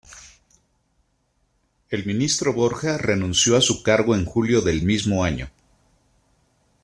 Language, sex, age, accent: Spanish, male, 50-59, México